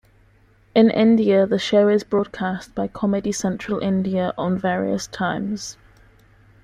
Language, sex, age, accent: English, female, 19-29, England English